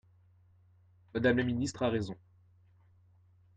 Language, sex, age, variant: French, male, under 19, Français de métropole